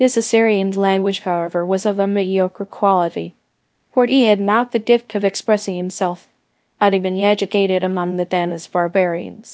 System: TTS, VITS